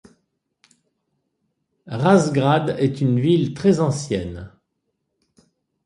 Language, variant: French, Français de métropole